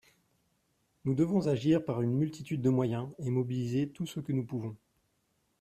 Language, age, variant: French, 30-39, Français de métropole